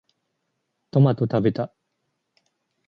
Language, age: Japanese, 19-29